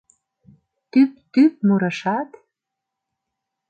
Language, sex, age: Mari, female, 30-39